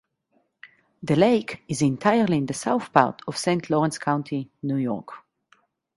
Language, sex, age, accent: English, female, 40-49, Israeli